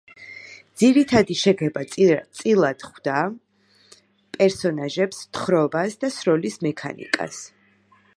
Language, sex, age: Georgian, female, 40-49